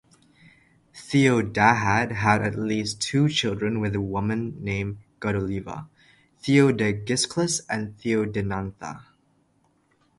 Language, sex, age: English, male, under 19